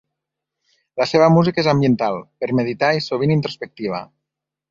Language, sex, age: Catalan, female, 50-59